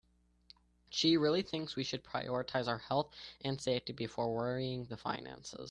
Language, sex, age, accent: English, male, 19-29, United States English